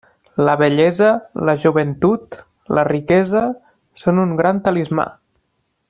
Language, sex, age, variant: Catalan, male, 19-29, Nord-Occidental